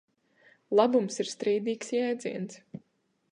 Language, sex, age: Latvian, female, 19-29